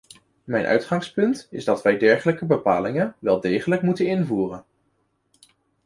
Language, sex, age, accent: Dutch, male, 19-29, Nederlands Nederlands